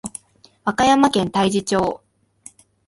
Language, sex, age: Japanese, female, 19-29